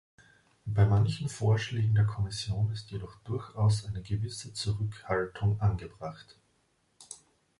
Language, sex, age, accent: German, male, 30-39, Österreichisches Deutsch